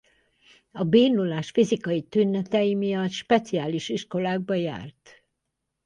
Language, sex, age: Hungarian, female, 70-79